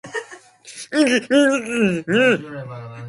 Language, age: Japanese, 19-29